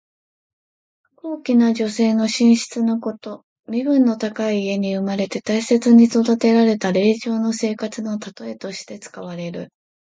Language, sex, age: Japanese, female, 19-29